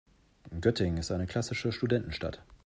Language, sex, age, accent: German, male, 30-39, Deutschland Deutsch